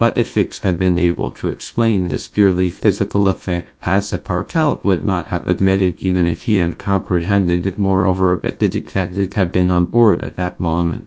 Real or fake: fake